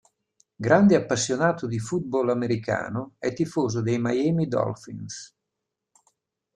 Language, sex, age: Italian, male, 60-69